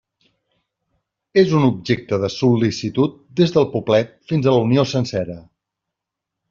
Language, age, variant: Catalan, 40-49, Central